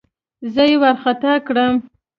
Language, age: Pashto, 19-29